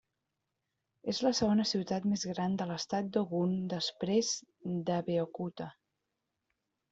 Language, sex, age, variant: Catalan, female, 40-49, Central